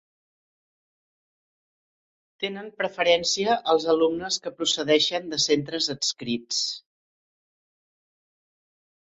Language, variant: Catalan, Central